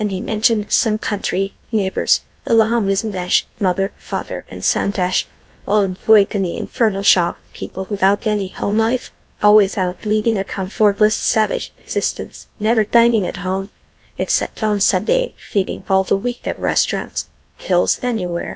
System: TTS, GlowTTS